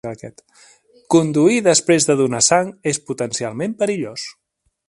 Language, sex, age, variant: Catalan, male, 40-49, Central